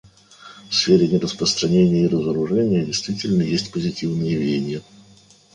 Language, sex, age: Russian, male, 40-49